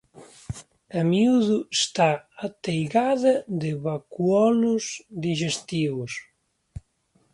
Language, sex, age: Galician, male, 40-49